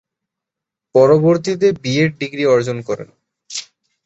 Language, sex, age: Bengali, male, 19-29